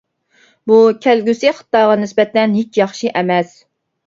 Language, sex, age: Uyghur, female, 19-29